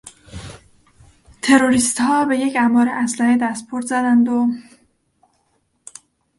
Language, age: Persian, 30-39